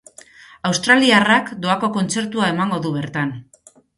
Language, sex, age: Basque, female, 40-49